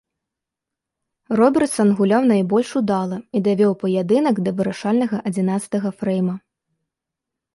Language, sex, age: Belarusian, female, 19-29